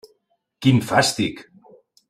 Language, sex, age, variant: Catalan, male, 40-49, Central